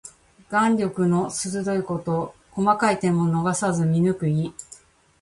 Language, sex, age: Japanese, female, 40-49